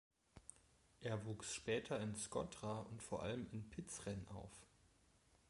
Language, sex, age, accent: German, male, 19-29, Deutschland Deutsch